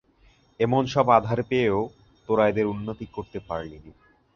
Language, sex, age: Bengali, male, 19-29